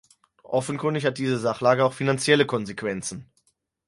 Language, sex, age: German, male, 30-39